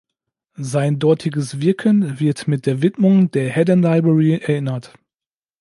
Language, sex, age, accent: German, male, 40-49, Deutschland Deutsch